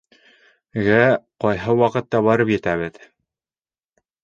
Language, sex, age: Bashkir, male, under 19